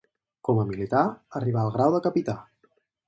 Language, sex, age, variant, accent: Catalan, male, 30-39, Central, central